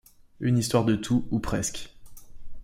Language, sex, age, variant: French, male, 19-29, Français de métropole